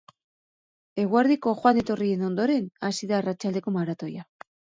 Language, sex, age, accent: Basque, female, 40-49, Erdialdekoa edo Nafarra (Gipuzkoa, Nafarroa)